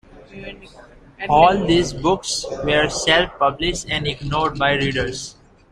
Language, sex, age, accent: English, male, 19-29, United States English